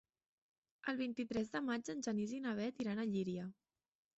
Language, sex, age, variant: Catalan, female, 19-29, Central